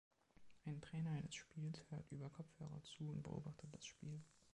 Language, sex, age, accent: German, male, 19-29, Deutschland Deutsch